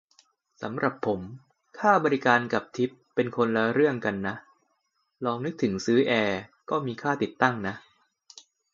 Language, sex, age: Thai, male, 19-29